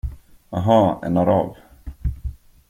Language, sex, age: Swedish, male, 30-39